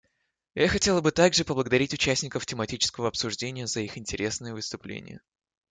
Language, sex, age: Russian, male, 19-29